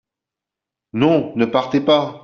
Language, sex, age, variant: French, male, 30-39, Français de métropole